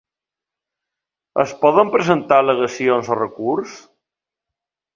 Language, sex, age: Catalan, male, 40-49